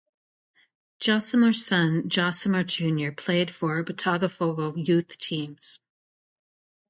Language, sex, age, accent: English, female, 40-49, United States English